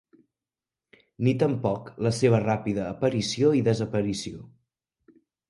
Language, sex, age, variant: Catalan, male, 19-29, Central